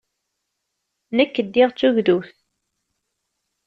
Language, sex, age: Kabyle, female, 19-29